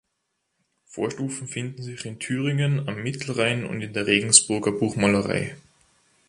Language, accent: German, Österreichisches Deutsch